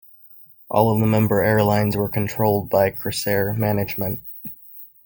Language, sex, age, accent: English, male, 30-39, United States English